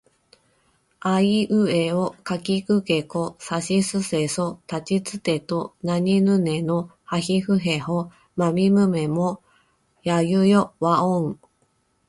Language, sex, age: Japanese, female, 40-49